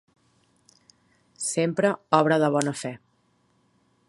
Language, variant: Catalan, Central